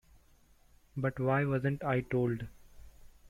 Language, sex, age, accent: English, male, under 19, India and South Asia (India, Pakistan, Sri Lanka)